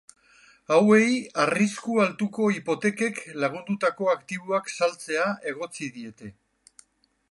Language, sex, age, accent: Basque, male, 60-69, Erdialdekoa edo Nafarra (Gipuzkoa, Nafarroa)